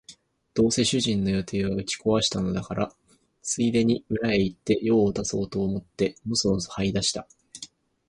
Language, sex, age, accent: Japanese, male, 19-29, 標準語